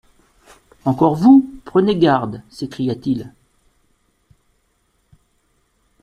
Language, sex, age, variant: French, male, 50-59, Français de métropole